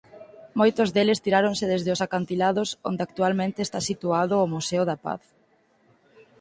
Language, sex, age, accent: Galician, female, 19-29, Normativo (estándar)